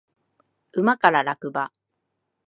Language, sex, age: Japanese, female, 30-39